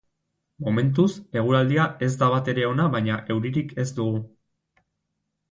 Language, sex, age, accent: Basque, male, 19-29, Erdialdekoa edo Nafarra (Gipuzkoa, Nafarroa)